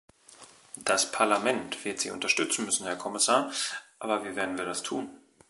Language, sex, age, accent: German, male, 30-39, Deutschland Deutsch